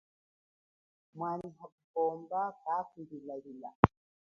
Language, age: Chokwe, 40-49